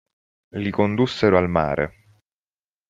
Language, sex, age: Italian, male, 30-39